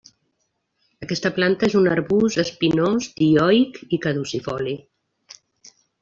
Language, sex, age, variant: Catalan, female, 50-59, Central